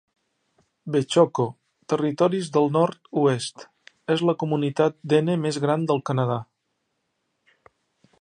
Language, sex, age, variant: Catalan, male, 40-49, Central